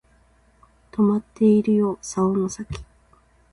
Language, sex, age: Japanese, female, 30-39